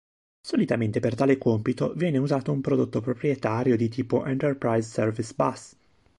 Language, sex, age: Italian, male, 30-39